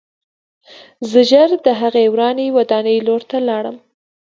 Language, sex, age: Pashto, female, 19-29